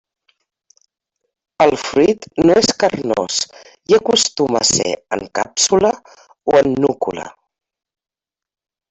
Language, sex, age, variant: Catalan, female, 40-49, Central